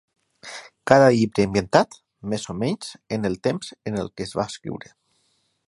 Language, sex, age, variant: Catalan, male, 40-49, Valencià meridional